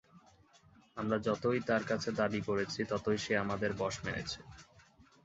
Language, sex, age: Bengali, male, 19-29